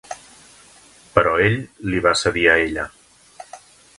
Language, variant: Catalan, Central